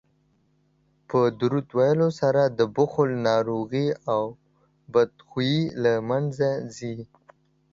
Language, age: Pashto, 19-29